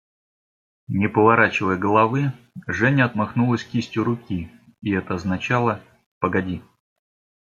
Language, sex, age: Russian, male, 30-39